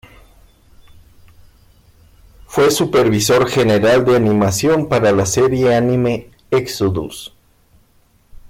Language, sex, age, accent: Spanish, male, 40-49, México